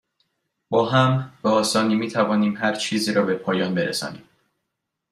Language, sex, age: Persian, male, 30-39